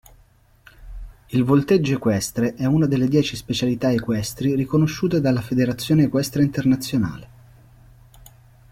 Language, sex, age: Italian, male, 40-49